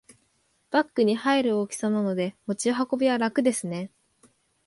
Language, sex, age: Japanese, female, under 19